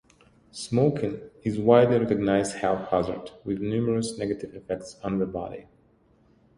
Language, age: English, 40-49